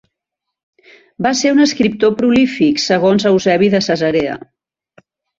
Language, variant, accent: Catalan, Central, central